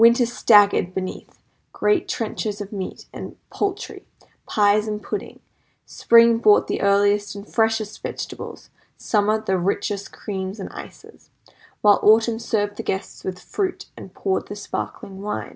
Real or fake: real